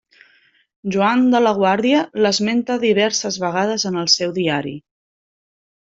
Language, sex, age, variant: Catalan, female, 40-49, Central